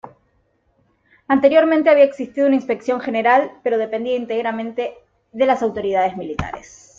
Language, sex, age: Spanish, female, 40-49